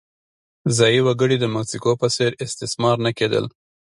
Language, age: Pashto, 19-29